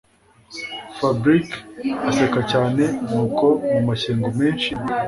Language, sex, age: Kinyarwanda, male, 19-29